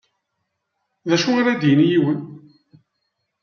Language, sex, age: Kabyle, male, 30-39